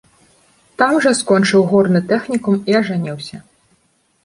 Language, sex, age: Belarusian, female, 19-29